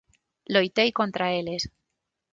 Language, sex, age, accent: Galician, female, 40-49, Normativo (estándar); Neofalante